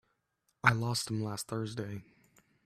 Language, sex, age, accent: English, male, under 19, United States English